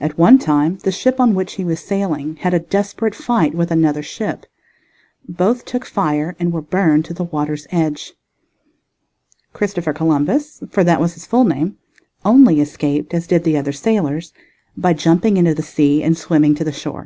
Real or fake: real